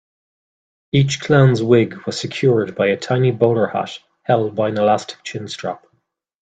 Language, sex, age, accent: English, male, 30-39, Irish English